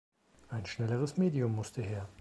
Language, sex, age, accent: German, male, 40-49, Deutschland Deutsch